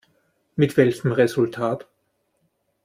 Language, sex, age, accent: German, male, 50-59, Österreichisches Deutsch